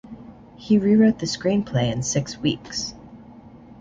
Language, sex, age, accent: English, male, under 19, United States English